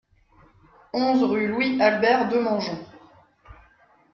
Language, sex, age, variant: French, female, 40-49, Français de métropole